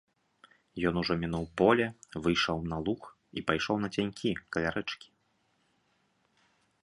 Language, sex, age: Belarusian, male, 30-39